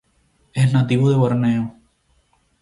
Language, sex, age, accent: Spanish, male, 19-29, España: Islas Canarias